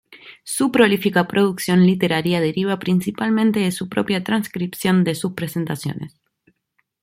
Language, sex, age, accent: Spanish, female, 19-29, Rioplatense: Argentina, Uruguay, este de Bolivia, Paraguay